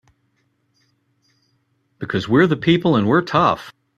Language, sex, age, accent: English, male, 60-69, United States English